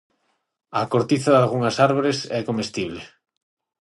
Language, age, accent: Galician, 30-39, Central (gheada); Normativo (estándar); Neofalante